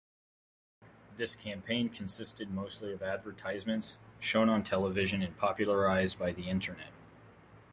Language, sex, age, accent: English, male, 30-39, United States English